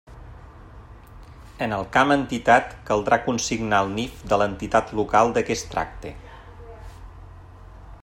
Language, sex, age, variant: Catalan, male, 40-49, Central